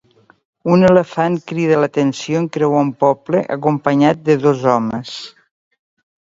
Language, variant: Catalan, Septentrional